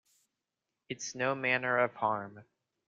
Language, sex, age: English, male, under 19